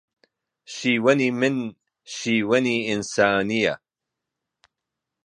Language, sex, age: Central Kurdish, male, 50-59